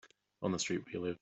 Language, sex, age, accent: English, male, 30-39, Australian English